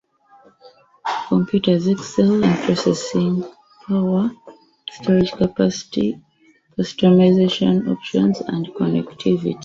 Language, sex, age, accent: English, female, 30-39, England English